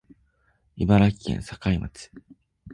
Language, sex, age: Japanese, male, 19-29